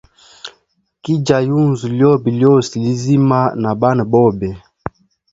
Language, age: Hemba, 19-29